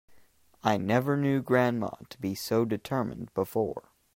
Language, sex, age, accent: English, male, under 19, United States English